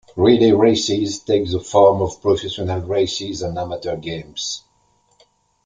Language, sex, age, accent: English, male, 70-79, England English